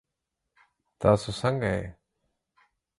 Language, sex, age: Pashto, male, 40-49